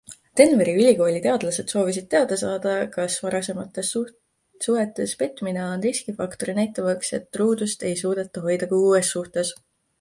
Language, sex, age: Estonian, female, 19-29